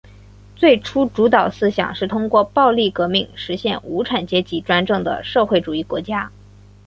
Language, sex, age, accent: Chinese, female, 19-29, 出生地：广东省